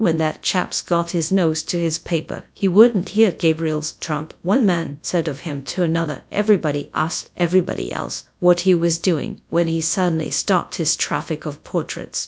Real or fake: fake